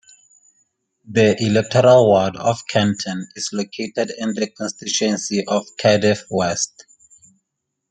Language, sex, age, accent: English, male, 19-29, Southern African (South Africa, Zimbabwe, Namibia)